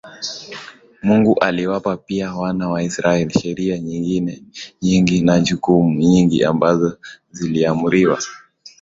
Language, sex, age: Swahili, male, 19-29